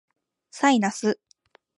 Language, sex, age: Japanese, female, 19-29